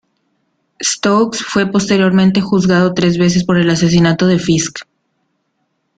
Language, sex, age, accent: Spanish, female, 19-29, México